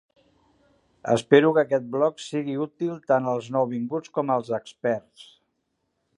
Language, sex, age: Catalan, male, 60-69